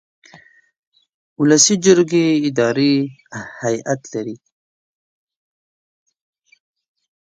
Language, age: Pashto, 19-29